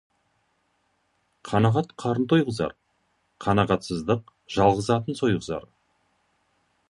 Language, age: Kazakh, 40-49